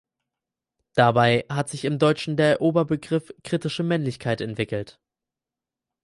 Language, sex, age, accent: German, male, 19-29, Deutschland Deutsch